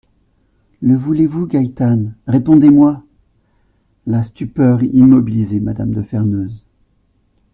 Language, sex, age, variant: French, male, 40-49, Français de métropole